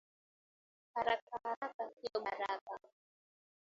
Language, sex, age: Swahili, female, 19-29